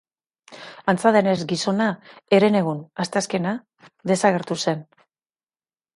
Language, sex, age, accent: Basque, female, 50-59, Mendebalekoa (Araba, Bizkaia, Gipuzkoako mendebaleko herri batzuk)